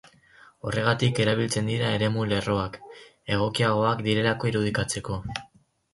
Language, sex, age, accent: Basque, male, under 19, Mendebalekoa (Araba, Bizkaia, Gipuzkoako mendebaleko herri batzuk)